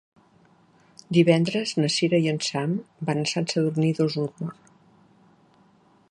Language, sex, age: Catalan, female, 60-69